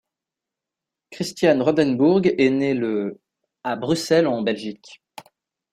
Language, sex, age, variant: French, male, 19-29, Français de métropole